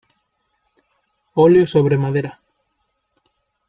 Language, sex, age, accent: Spanish, male, 19-29, España: Norte peninsular (Asturias, Castilla y León, Cantabria, País Vasco, Navarra, Aragón, La Rioja, Guadalajara, Cuenca)